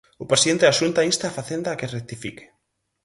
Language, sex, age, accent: Galician, female, 19-29, Atlántico (seseo e gheada)